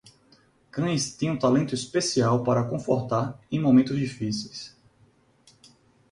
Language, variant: Portuguese, Portuguese (Brasil)